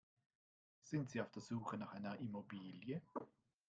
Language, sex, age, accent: German, male, 50-59, Schweizerdeutsch